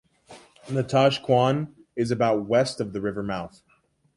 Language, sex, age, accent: English, male, under 19, United States English